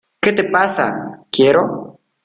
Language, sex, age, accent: Spanish, male, 19-29, México